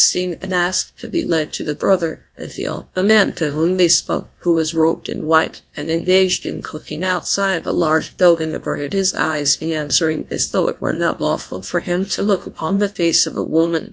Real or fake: fake